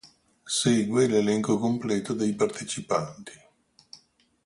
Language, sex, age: Italian, male, 60-69